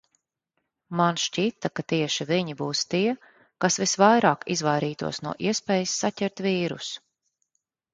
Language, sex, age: Latvian, female, 40-49